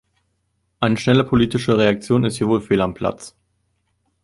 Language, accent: German, Deutschland Deutsch